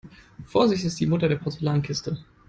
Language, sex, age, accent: German, male, 19-29, Deutschland Deutsch